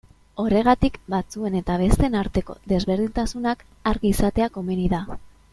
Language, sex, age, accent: Basque, female, 19-29, Mendebalekoa (Araba, Bizkaia, Gipuzkoako mendebaleko herri batzuk)